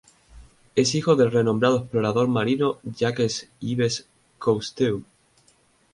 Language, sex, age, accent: Spanish, male, 19-29, España: Islas Canarias